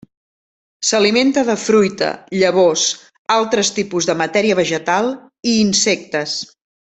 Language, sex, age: Catalan, female, 50-59